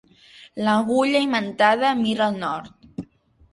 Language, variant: Catalan, Central